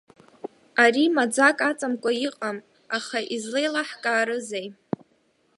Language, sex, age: Abkhazian, female, under 19